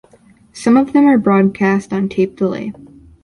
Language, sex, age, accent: English, female, under 19, United States English